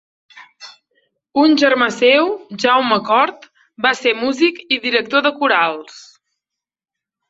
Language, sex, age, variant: Catalan, female, 19-29, Central